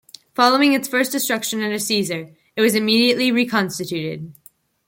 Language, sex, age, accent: English, female, under 19, United States English